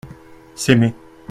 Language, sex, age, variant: French, male, 30-39, Français de métropole